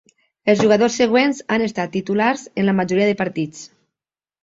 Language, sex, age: Catalan, female, 40-49